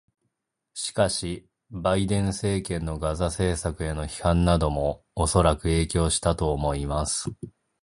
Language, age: Japanese, 30-39